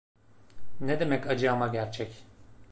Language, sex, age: Turkish, male, 30-39